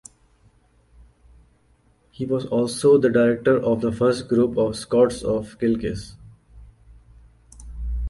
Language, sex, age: English, male, 30-39